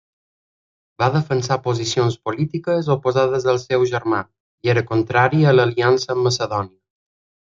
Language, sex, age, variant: Catalan, male, 19-29, Balear